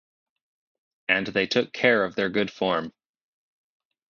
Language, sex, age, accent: English, male, 30-39, United States English